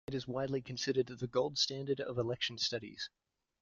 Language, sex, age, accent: English, male, 19-29, Australian English